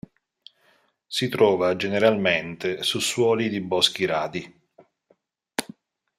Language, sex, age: Italian, male, 40-49